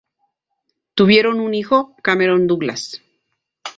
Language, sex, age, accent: Spanish, female, 40-49, México